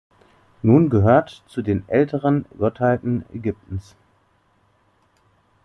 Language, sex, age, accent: German, male, 30-39, Deutschland Deutsch